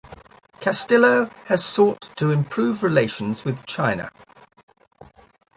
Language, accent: English, England English